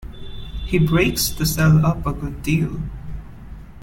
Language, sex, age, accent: English, male, 19-29, India and South Asia (India, Pakistan, Sri Lanka)